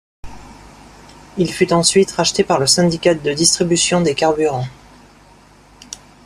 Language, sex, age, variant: French, male, 30-39, Français de métropole